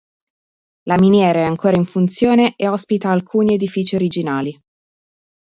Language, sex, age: Italian, female, 30-39